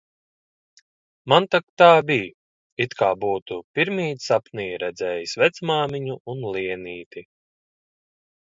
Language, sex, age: Latvian, male, 30-39